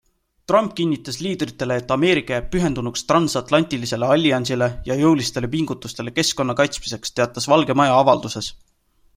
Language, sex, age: Estonian, male, 19-29